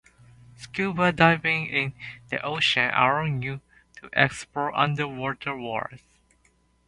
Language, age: English, 19-29